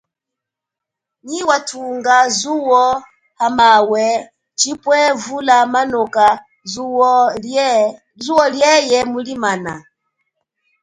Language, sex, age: Chokwe, female, 30-39